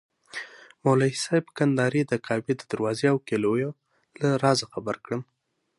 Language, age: Pashto, 19-29